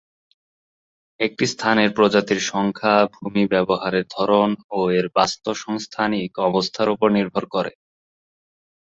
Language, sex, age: Bengali, male, 19-29